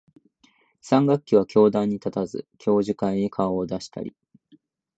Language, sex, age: Japanese, male, 19-29